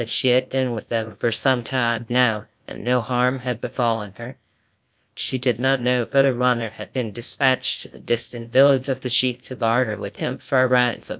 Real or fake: fake